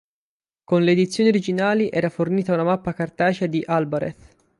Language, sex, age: Italian, male, 19-29